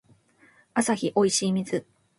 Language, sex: Japanese, female